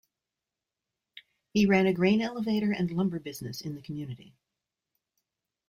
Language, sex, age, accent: English, female, 60-69, United States English